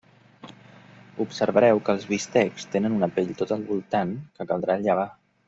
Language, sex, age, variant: Catalan, male, 30-39, Central